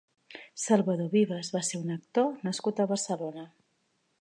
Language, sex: Catalan, female